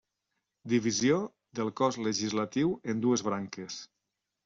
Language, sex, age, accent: Catalan, male, 50-59, valencià